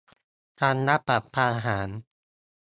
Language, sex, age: Thai, male, 19-29